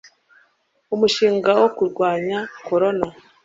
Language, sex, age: Kinyarwanda, female, 30-39